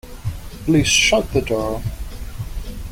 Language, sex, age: English, male, 30-39